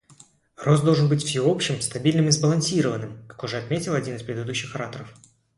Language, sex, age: Russian, male, 19-29